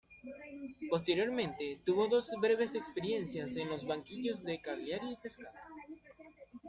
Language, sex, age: Spanish, male, 19-29